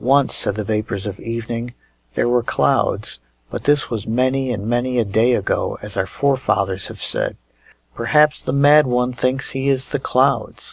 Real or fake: real